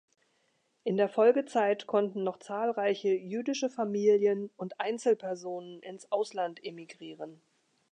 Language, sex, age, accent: German, female, 50-59, Deutschland Deutsch